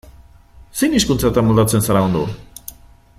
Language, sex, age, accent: Basque, male, 50-59, Mendebalekoa (Araba, Bizkaia, Gipuzkoako mendebaleko herri batzuk)